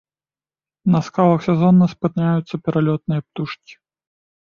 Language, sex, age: Belarusian, male, 30-39